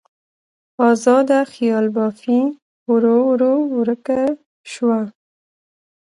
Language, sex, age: Pashto, female, 19-29